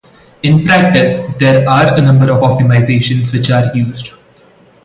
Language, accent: English, India and South Asia (India, Pakistan, Sri Lanka)